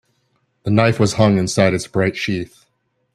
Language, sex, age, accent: English, male, 30-39, United States English